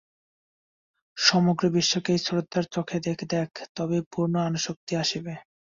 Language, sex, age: Bengali, male, 19-29